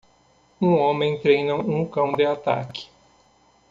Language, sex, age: Portuguese, male, 50-59